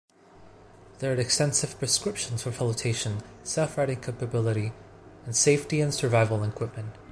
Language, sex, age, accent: English, male, 19-29, Hong Kong English